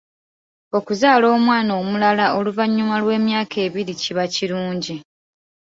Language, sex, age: Ganda, female, 19-29